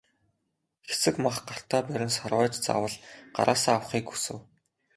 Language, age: Mongolian, 19-29